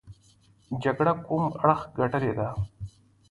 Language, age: Pashto, 19-29